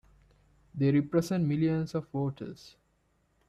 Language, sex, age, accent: English, male, 19-29, India and South Asia (India, Pakistan, Sri Lanka)